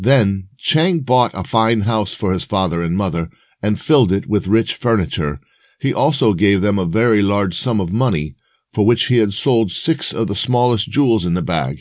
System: none